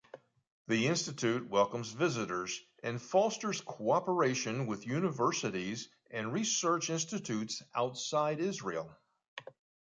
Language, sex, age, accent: English, male, 70-79, United States English